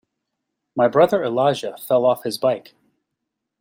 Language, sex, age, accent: English, male, 40-49, United States English